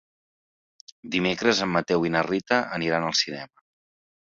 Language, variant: Catalan, Central